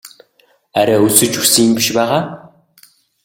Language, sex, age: Mongolian, male, 19-29